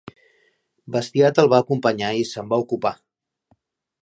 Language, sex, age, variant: Catalan, male, 30-39, Central